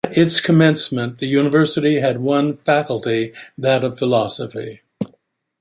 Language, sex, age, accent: English, male, 80-89, United States English